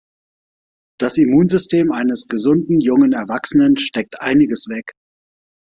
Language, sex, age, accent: German, male, 40-49, Deutschland Deutsch